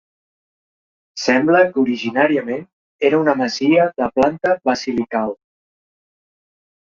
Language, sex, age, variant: Catalan, male, 40-49, Central